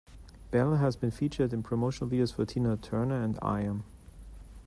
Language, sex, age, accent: English, male, 40-49, England English